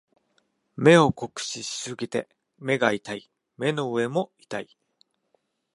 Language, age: Japanese, 40-49